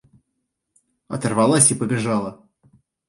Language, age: Russian, 19-29